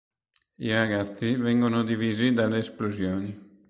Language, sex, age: Italian, male, 19-29